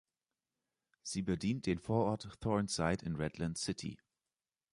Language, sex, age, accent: German, male, 30-39, Deutschland Deutsch